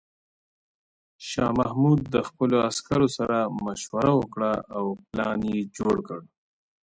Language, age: Pashto, 30-39